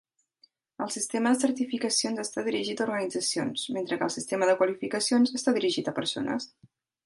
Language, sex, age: Catalan, female, 19-29